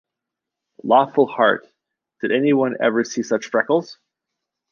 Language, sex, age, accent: English, male, 40-49, Canadian English